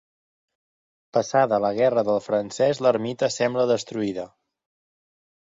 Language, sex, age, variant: Catalan, male, 30-39, Central